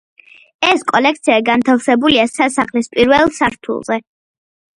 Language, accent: Georgian, ჩვეულებრივი